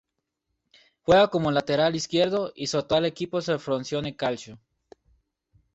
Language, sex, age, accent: Spanish, male, 19-29, México